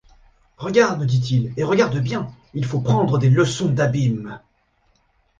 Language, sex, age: French, male, 40-49